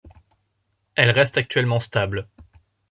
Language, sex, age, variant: French, male, 19-29, Français de métropole